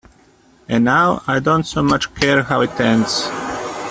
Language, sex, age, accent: English, male, 40-49, Australian English